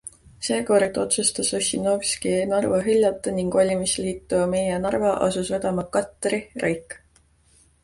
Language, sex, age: Estonian, female, 19-29